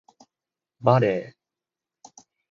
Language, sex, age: Japanese, male, 19-29